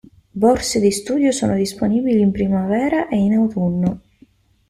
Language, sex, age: Italian, female, 19-29